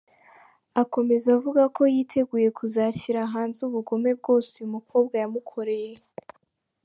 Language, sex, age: Kinyarwanda, female, 19-29